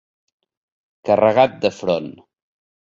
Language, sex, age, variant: Catalan, male, 40-49, Nord-Occidental